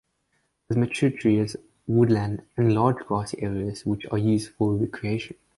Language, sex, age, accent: English, male, under 19, Southern African (South Africa, Zimbabwe, Namibia)